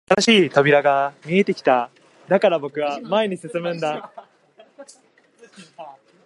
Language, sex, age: Japanese, male, 19-29